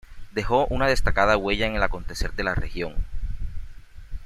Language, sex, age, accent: Spanish, male, 30-39, Caribe: Cuba, Venezuela, Puerto Rico, República Dominicana, Panamá, Colombia caribeña, México caribeño, Costa del golfo de México